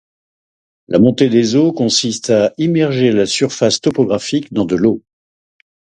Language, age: French, 50-59